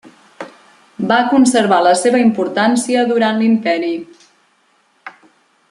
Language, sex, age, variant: Catalan, female, 30-39, Central